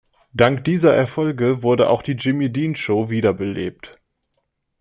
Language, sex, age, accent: German, male, under 19, Deutschland Deutsch